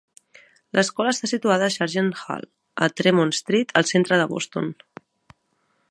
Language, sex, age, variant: Catalan, female, 30-39, Central